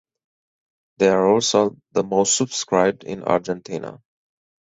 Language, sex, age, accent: English, male, 40-49, United States English